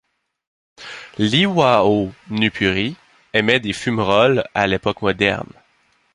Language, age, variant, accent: French, 19-29, Français d'Amérique du Nord, Français du Canada